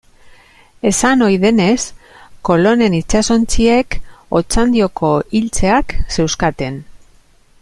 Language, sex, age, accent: Basque, female, 40-49, Mendebalekoa (Araba, Bizkaia, Gipuzkoako mendebaleko herri batzuk)